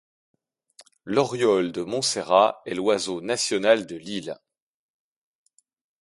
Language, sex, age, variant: French, male, 40-49, Français de métropole